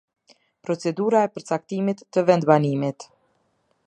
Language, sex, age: Albanian, female, 30-39